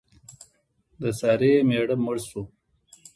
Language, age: Pashto, 40-49